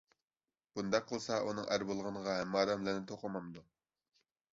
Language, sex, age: Uyghur, male, 19-29